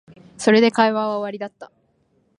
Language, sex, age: Japanese, female, under 19